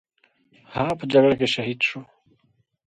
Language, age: Pashto, 30-39